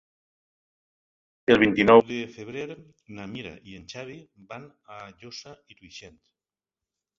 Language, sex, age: Catalan, male, 60-69